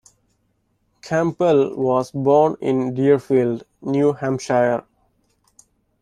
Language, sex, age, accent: English, male, 30-39, India and South Asia (India, Pakistan, Sri Lanka)